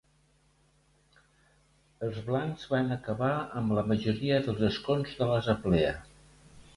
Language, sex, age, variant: Catalan, male, 60-69, Nord-Occidental